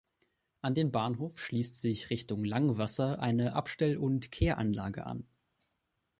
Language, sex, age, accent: German, male, 19-29, Deutschland Deutsch